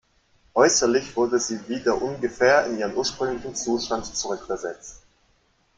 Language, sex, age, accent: German, male, 19-29, Deutschland Deutsch